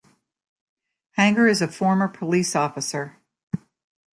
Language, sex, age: English, female, 60-69